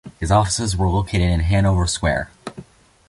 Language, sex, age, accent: English, male, under 19, Canadian English